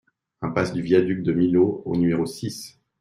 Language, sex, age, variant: French, male, 40-49, Français de métropole